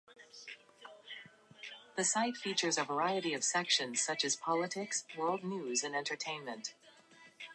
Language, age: English, under 19